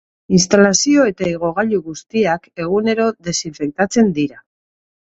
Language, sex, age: Basque, female, 50-59